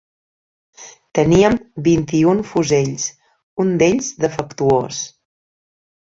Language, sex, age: Catalan, female, 40-49